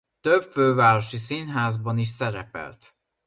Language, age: Hungarian, 19-29